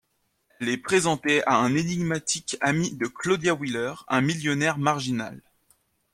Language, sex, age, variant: French, male, 19-29, Français de métropole